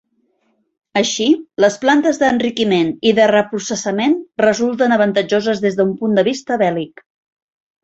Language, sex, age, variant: Catalan, female, 40-49, Central